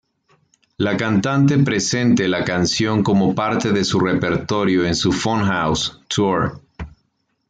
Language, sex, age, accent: Spanish, male, 30-39, México